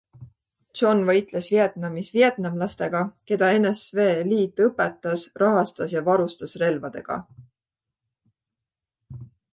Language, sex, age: Estonian, female, 30-39